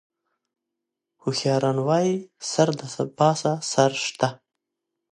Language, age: Pashto, 30-39